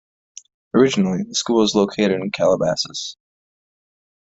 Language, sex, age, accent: English, male, 19-29, United States English